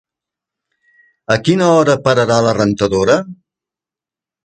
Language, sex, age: Catalan, male, 70-79